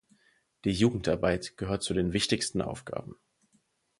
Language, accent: German, Deutschland Deutsch